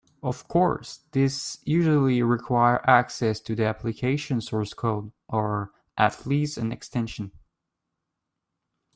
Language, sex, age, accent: English, male, 19-29, Canadian English